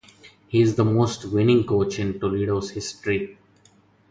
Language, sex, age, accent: English, male, 30-39, India and South Asia (India, Pakistan, Sri Lanka)